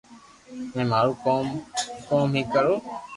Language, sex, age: Loarki, female, under 19